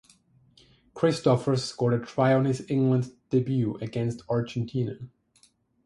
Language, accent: English, German English